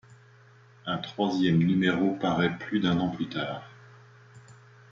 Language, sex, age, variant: French, male, 40-49, Français de métropole